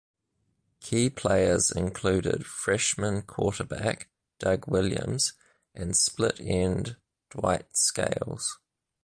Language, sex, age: English, male, 30-39